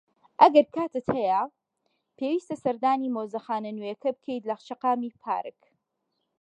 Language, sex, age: Central Kurdish, female, 30-39